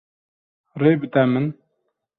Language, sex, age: Kurdish, male, 19-29